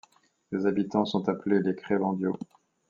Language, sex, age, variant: French, male, 50-59, Français de métropole